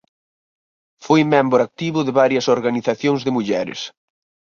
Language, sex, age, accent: Galician, male, 19-29, Normativo (estándar)